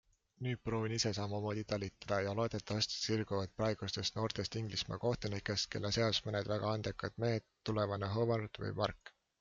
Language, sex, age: Estonian, male, 19-29